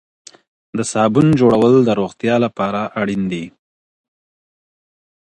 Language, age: Pashto, 30-39